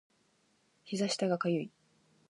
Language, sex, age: Japanese, female, 19-29